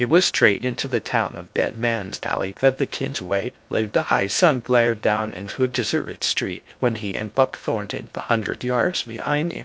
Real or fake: fake